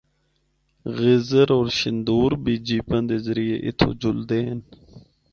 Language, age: Northern Hindko, 30-39